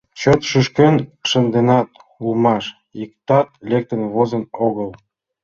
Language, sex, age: Mari, male, 40-49